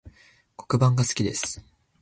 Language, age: Japanese, under 19